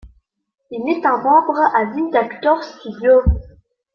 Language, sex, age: French, female, 19-29